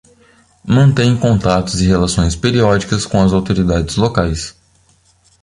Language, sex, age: Portuguese, male, 19-29